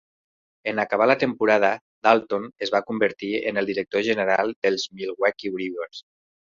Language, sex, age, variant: Catalan, male, 40-49, Central